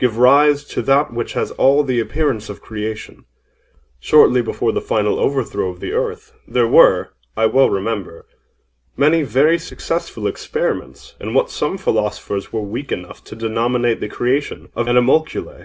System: none